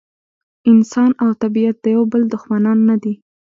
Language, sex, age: Pashto, female, 19-29